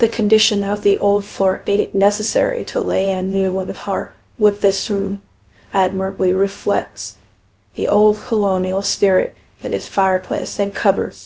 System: TTS, VITS